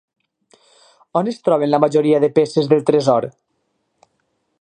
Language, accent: Catalan, valencià